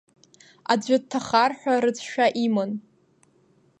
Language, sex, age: Abkhazian, female, under 19